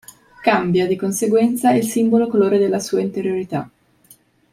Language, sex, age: Italian, female, 19-29